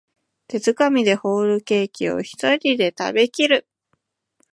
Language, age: Japanese, 19-29